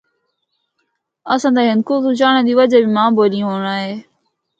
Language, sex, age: Northern Hindko, female, 19-29